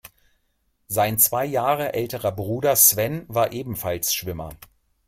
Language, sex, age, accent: German, male, 40-49, Deutschland Deutsch